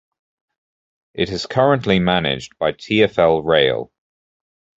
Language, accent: English, England English